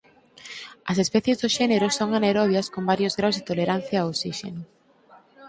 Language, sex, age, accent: Galician, female, under 19, Normativo (estándar)